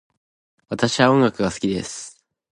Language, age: Japanese, 19-29